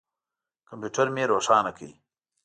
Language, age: Pashto, 40-49